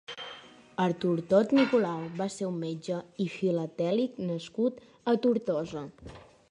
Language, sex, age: Catalan, female, under 19